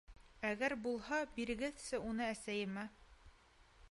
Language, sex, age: Bashkir, female, 19-29